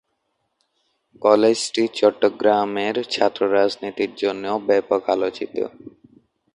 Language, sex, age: Bengali, male, under 19